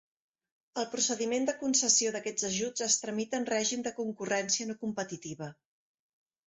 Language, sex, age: Catalan, female, 40-49